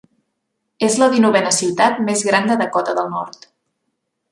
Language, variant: Catalan, Central